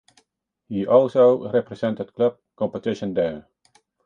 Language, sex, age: English, male, 40-49